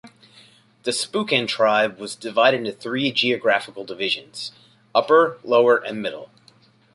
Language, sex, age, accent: English, male, 40-49, Canadian English